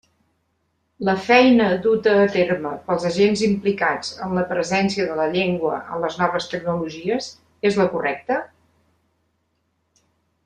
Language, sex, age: Catalan, female, 70-79